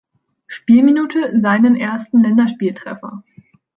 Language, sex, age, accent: German, female, 19-29, Deutschland Deutsch